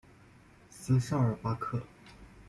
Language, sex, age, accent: Chinese, male, 30-39, 出生地：湖南省